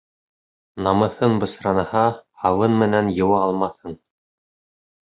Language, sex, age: Bashkir, male, 30-39